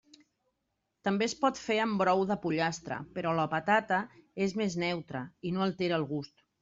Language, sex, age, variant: Catalan, female, 40-49, Central